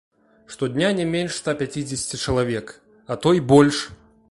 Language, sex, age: Belarusian, male, 19-29